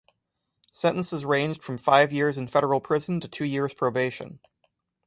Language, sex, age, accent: English, male, 30-39, United States English